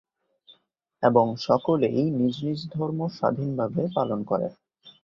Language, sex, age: Bengali, male, 19-29